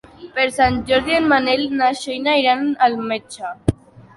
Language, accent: Catalan, aprenent (recent, des del castellà)